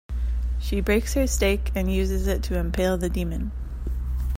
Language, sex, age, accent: English, female, 30-39, United States English